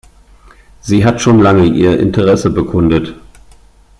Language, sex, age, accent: German, male, 50-59, Deutschland Deutsch